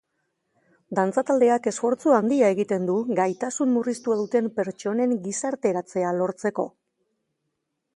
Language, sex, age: Basque, female, 50-59